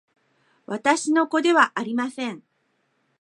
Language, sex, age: Japanese, female, 50-59